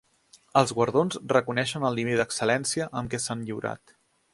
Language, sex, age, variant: Catalan, male, 30-39, Central